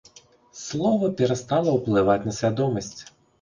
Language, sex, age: Belarusian, male, 30-39